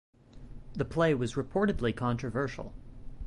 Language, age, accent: English, 19-29, United States English